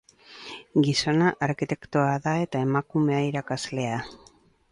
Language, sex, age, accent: Basque, female, 60-69, Erdialdekoa edo Nafarra (Gipuzkoa, Nafarroa)